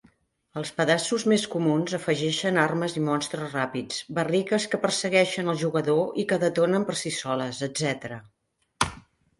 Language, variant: Catalan, Central